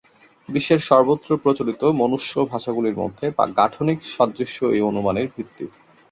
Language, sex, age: Bengali, male, 19-29